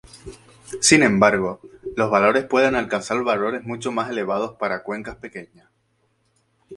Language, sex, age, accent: Spanish, male, 19-29, España: Islas Canarias